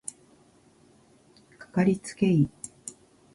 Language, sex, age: Japanese, female, 60-69